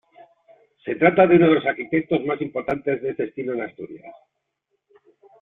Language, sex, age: Spanish, male, 50-59